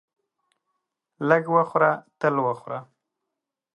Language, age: Pashto, 30-39